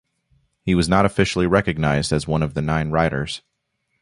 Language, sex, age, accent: English, male, 19-29, United States English